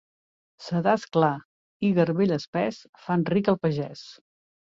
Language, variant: Catalan, Central